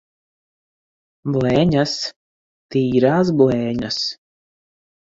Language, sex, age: Latvian, female, 30-39